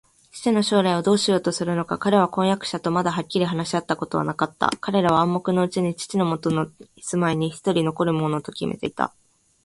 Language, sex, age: Japanese, female, 19-29